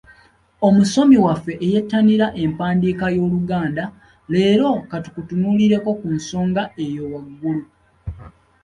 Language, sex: Ganda, male